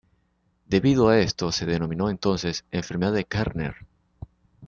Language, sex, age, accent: Spanish, male, 19-29, Caribe: Cuba, Venezuela, Puerto Rico, República Dominicana, Panamá, Colombia caribeña, México caribeño, Costa del golfo de México